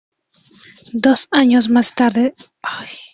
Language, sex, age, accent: Spanish, female, 19-29, España: Norte peninsular (Asturias, Castilla y León, Cantabria, País Vasco, Navarra, Aragón, La Rioja, Guadalajara, Cuenca)